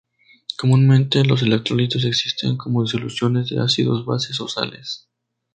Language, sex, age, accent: Spanish, male, 19-29, México